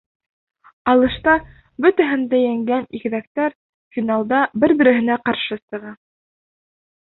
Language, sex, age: Bashkir, female, 19-29